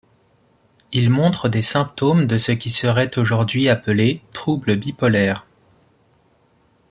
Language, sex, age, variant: French, male, 30-39, Français de métropole